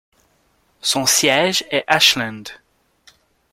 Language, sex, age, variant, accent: French, male, 19-29, Français d'Amérique du Nord, Français du Canada